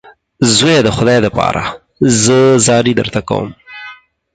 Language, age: Pashto, 30-39